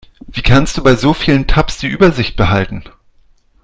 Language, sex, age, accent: German, male, 40-49, Deutschland Deutsch